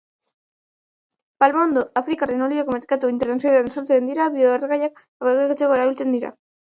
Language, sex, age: Basque, male, 40-49